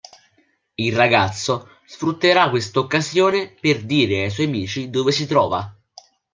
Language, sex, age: Italian, male, 19-29